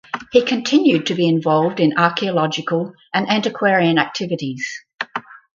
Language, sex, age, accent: English, female, 60-69, Australian English